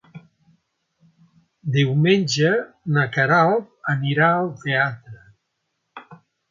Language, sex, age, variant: Catalan, male, 60-69, Central